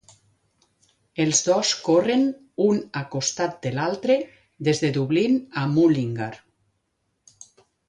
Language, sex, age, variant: Catalan, female, 50-59, Nord-Occidental